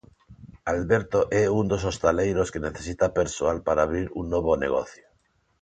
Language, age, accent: Galician, 40-49, Neofalante